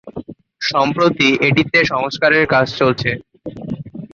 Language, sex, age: Bengali, male, 19-29